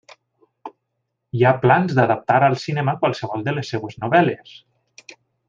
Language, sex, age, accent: Catalan, male, 40-49, valencià